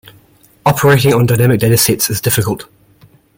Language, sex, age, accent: English, male, 19-29, New Zealand English